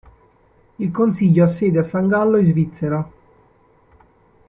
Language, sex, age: Italian, male, 19-29